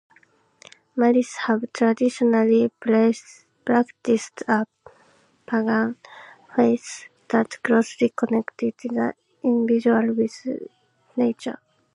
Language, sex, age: English, female, under 19